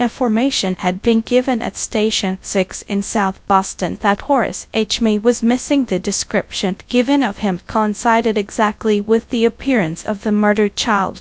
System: TTS, GradTTS